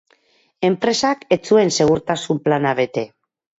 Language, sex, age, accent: Basque, female, 50-59, Mendebalekoa (Araba, Bizkaia, Gipuzkoako mendebaleko herri batzuk)